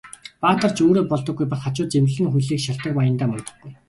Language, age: Mongolian, 19-29